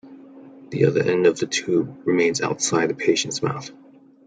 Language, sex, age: English, male, 19-29